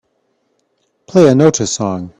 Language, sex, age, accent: English, male, 40-49, United States English